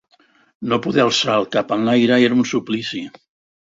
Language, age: Catalan, 70-79